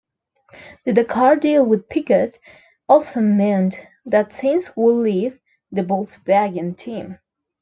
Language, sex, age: English, female, 19-29